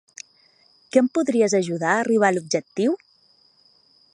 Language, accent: Catalan, balear; central